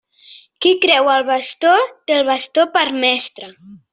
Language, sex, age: Catalan, female, 40-49